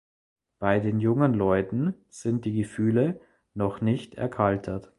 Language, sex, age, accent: German, male, under 19, Deutschland Deutsch